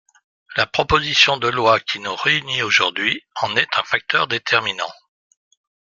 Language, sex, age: French, male, 60-69